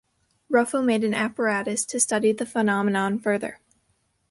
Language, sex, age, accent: English, female, under 19, United States English